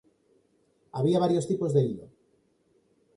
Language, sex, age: Spanish, male, 40-49